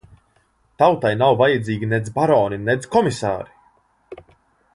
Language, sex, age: Latvian, male, 19-29